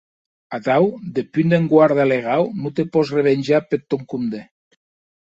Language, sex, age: Occitan, male, 60-69